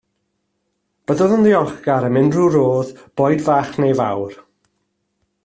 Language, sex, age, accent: Welsh, male, 30-39, Y Deyrnas Unedig Cymraeg